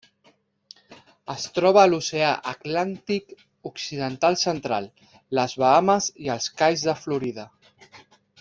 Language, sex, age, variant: Catalan, male, 30-39, Central